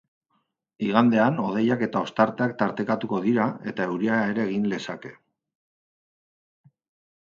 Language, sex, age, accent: Basque, male, 40-49, Mendebalekoa (Araba, Bizkaia, Gipuzkoako mendebaleko herri batzuk)